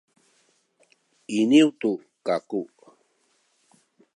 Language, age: Sakizaya, 60-69